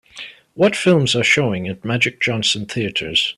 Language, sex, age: English, male, 19-29